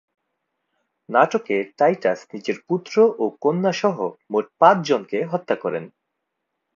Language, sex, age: Bengali, male, 19-29